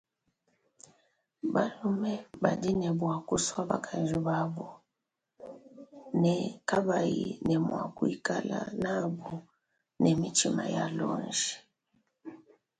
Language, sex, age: Luba-Lulua, female, 30-39